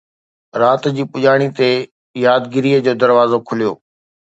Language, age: Sindhi, 40-49